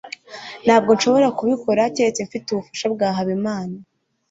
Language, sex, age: Kinyarwanda, female, 19-29